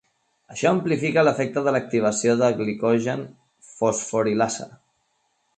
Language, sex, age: Catalan, male, 30-39